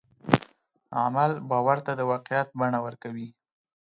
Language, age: Pashto, 19-29